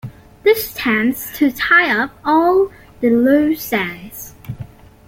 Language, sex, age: English, female, under 19